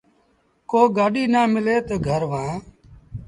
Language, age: Sindhi Bhil, 40-49